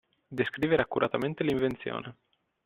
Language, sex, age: Italian, male, 19-29